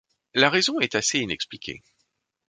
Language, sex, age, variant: French, male, 50-59, Français de métropole